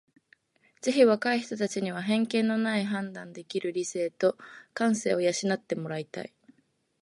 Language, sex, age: Japanese, female, 19-29